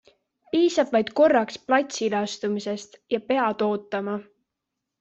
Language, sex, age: Estonian, female, 19-29